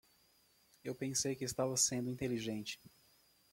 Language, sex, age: Portuguese, male, 30-39